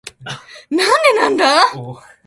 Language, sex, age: Japanese, female, 19-29